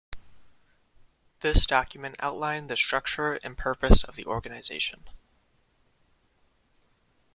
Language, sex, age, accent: English, male, 19-29, United States English